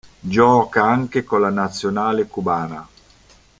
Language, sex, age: Italian, male, 50-59